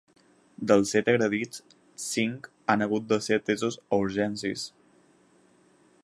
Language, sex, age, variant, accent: Catalan, male, 19-29, Balear, mallorquí